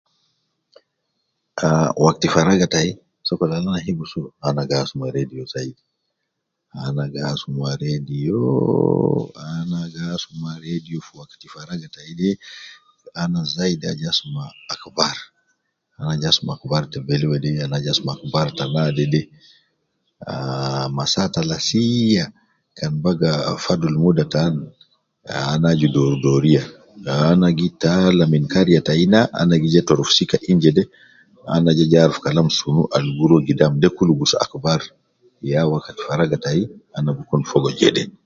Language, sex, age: Nubi, male, 50-59